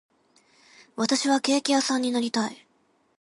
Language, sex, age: Japanese, female, 19-29